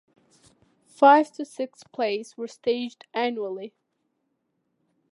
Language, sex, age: English, female, under 19